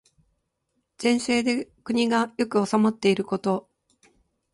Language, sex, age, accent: Japanese, female, 50-59, 標準語